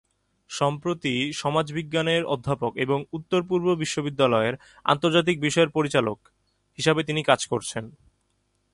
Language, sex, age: Bengali, male, 19-29